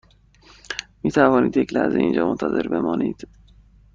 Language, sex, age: Persian, male, 19-29